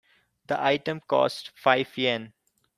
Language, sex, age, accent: English, male, 19-29, India and South Asia (India, Pakistan, Sri Lanka)